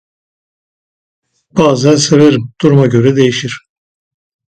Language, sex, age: Turkish, male, 50-59